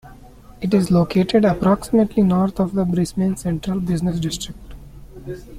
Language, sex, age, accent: English, male, 19-29, India and South Asia (India, Pakistan, Sri Lanka)